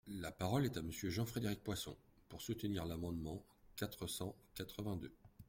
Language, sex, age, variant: French, male, 40-49, Français de métropole